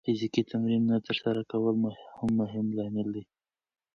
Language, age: Pashto, 19-29